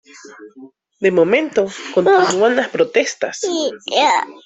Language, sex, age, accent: Spanish, female, 30-39, Andino-Pacífico: Colombia, Perú, Ecuador, oeste de Bolivia y Venezuela andina